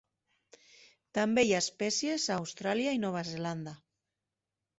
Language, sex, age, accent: Catalan, female, 40-49, valencià; Tortosí